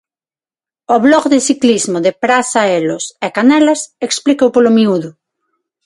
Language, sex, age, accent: Galician, female, 40-49, Atlántico (seseo e gheada); Neofalante